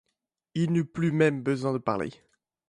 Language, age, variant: French, 19-29, Français de métropole